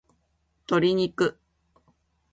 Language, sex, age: Japanese, female, 50-59